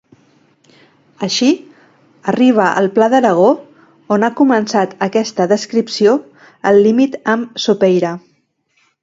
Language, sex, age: Catalan, female, 40-49